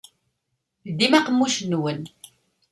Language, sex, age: Kabyle, female, 40-49